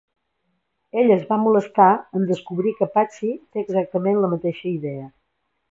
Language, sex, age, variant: Catalan, female, 60-69, Central